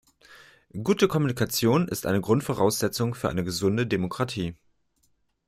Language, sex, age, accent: German, male, 19-29, Deutschland Deutsch